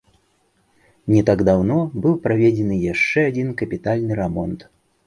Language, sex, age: Belarusian, male, 30-39